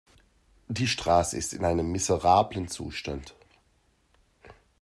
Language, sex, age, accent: German, male, 50-59, Deutschland Deutsch